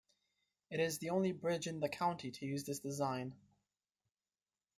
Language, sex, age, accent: English, male, 19-29, United States English